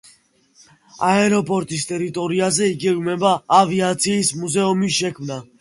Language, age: Georgian, 19-29